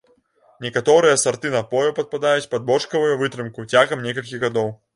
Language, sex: Belarusian, male